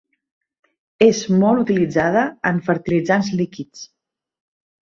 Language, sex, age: Catalan, female, 40-49